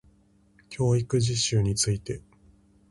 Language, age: Japanese, 19-29